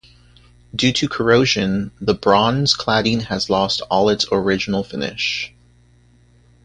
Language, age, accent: English, 30-39, United States English